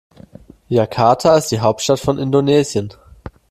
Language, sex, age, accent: German, male, 19-29, Deutschland Deutsch